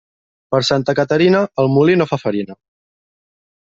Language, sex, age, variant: Catalan, male, 19-29, Central